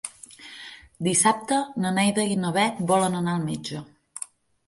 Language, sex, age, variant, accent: Catalan, female, 19-29, Central, Oriental